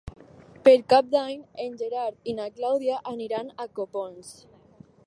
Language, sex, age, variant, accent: Catalan, female, under 19, Alacantí, valencià